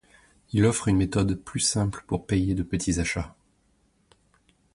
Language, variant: French, Français de métropole